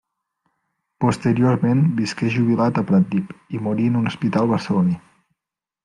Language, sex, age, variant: Catalan, male, 19-29, Nord-Occidental